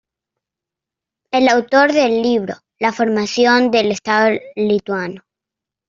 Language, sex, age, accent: Spanish, male, under 19, Andino-Pacífico: Colombia, Perú, Ecuador, oeste de Bolivia y Venezuela andina